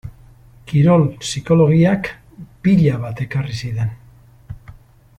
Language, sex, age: Basque, male, 60-69